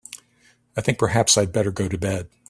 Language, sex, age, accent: English, male, 60-69, United States English